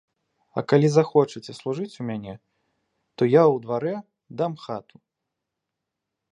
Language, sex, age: Belarusian, male, 19-29